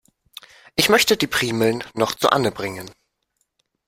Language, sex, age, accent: German, male, 19-29, Deutschland Deutsch